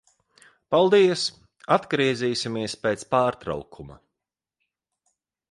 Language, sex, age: Latvian, male, 30-39